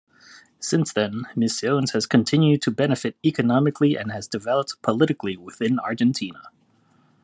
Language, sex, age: English, male, 30-39